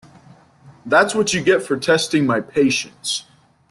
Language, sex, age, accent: English, male, 19-29, United States English